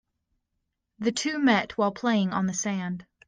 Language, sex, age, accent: English, female, under 19, United States English